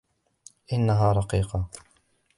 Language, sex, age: Arabic, male, 19-29